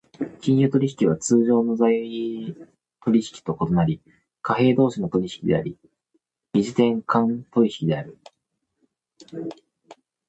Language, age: Japanese, 19-29